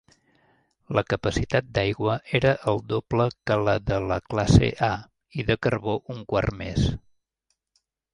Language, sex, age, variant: Catalan, male, 50-59, Central